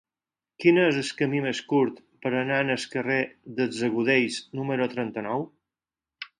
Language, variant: Catalan, Balear